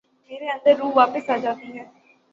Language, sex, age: Urdu, female, 19-29